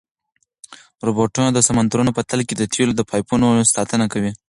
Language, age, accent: Pashto, 19-29, کندهاری لهجه